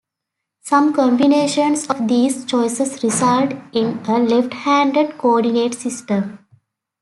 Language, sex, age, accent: English, female, 19-29, United States English